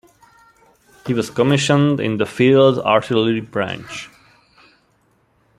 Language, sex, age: English, male, 30-39